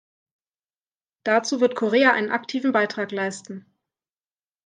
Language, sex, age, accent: German, female, 19-29, Deutschland Deutsch